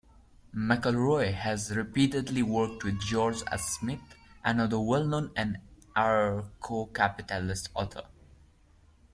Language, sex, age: English, male, 19-29